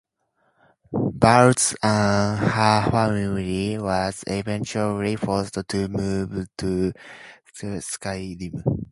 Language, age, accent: English, 19-29, United States English